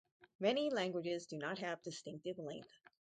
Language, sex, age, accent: English, female, 50-59, United States English